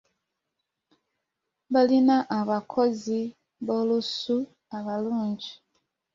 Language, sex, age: Ganda, female, 19-29